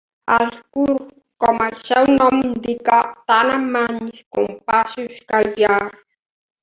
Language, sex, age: Catalan, female, 40-49